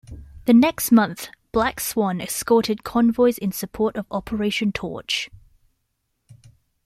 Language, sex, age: English, female, 19-29